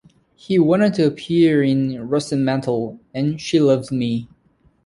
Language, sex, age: English, male, 19-29